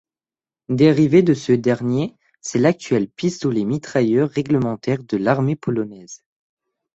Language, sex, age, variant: French, male, under 19, Français de métropole